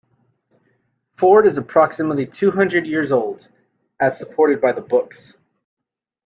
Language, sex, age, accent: English, male, 30-39, United States English